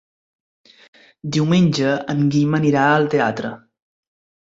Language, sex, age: Catalan, male, 19-29